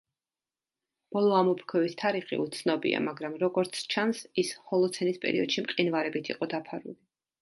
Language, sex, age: Georgian, female, 30-39